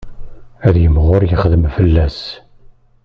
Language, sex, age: Kabyle, male, 40-49